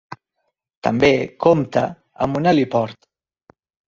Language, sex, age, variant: Catalan, male, 40-49, Central